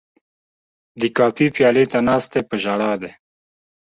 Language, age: Pashto, 30-39